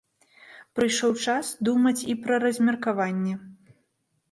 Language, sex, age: Belarusian, female, 30-39